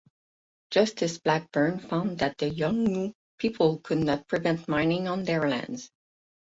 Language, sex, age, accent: English, female, 30-39, United States English; Canadian English